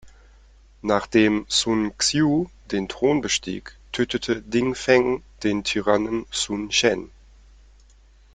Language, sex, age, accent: German, male, 30-39, Deutschland Deutsch